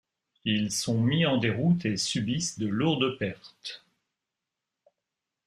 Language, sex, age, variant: French, male, 50-59, Français de métropole